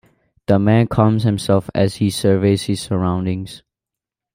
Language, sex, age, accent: English, male, under 19, India and South Asia (India, Pakistan, Sri Lanka)